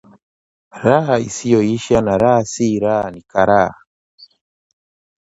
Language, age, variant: Swahili, 19-29, Kiswahili cha Bara ya Tanzania